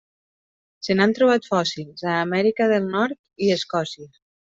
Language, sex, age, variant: Catalan, female, 30-39, Nord-Occidental